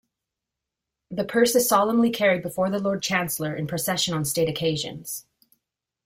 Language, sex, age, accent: English, female, 30-39, United States English